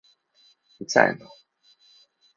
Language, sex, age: Japanese, male, 19-29